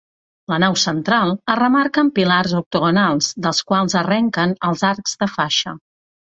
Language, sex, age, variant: Catalan, female, 40-49, Central